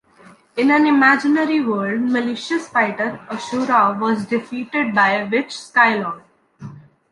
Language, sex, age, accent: English, female, 19-29, India and South Asia (India, Pakistan, Sri Lanka)